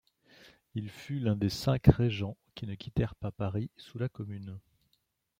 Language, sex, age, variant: French, male, 50-59, Français de métropole